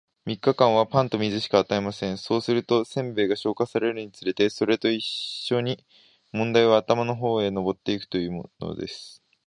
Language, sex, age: Japanese, male, 19-29